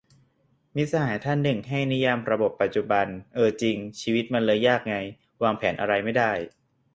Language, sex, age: Thai, male, 19-29